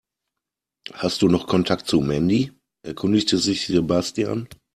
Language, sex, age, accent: German, male, 40-49, Deutschland Deutsch